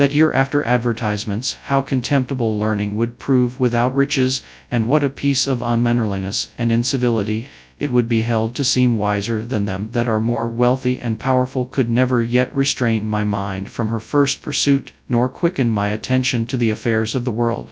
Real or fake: fake